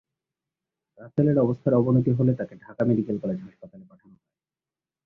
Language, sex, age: Bengali, male, 19-29